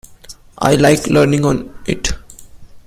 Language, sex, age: English, male, 19-29